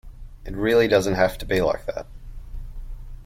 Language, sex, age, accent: English, male, 30-39, Australian English